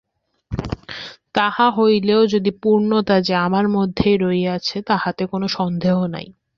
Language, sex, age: Bengali, female, 19-29